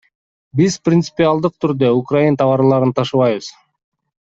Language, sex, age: Kyrgyz, male, 40-49